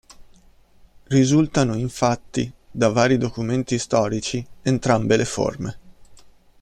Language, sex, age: Italian, male, 30-39